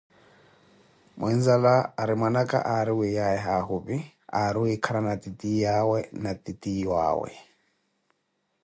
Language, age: Koti, 30-39